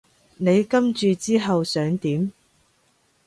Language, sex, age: Cantonese, female, 30-39